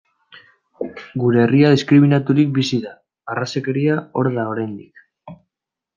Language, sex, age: Basque, male, 19-29